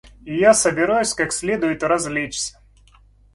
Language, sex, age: Russian, male, 40-49